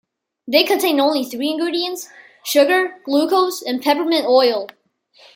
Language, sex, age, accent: English, male, under 19, United States English